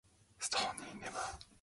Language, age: English, 19-29